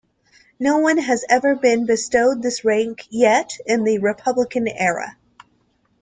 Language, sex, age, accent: English, female, 19-29, United States English